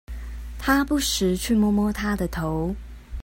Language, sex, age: Chinese, female, 30-39